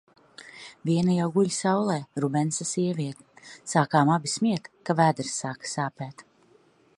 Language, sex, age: Latvian, female, 30-39